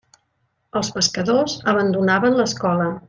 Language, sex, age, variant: Catalan, female, 50-59, Central